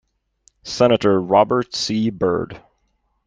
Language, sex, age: English, male, 30-39